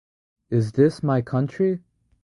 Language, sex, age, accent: English, male, under 19, United States English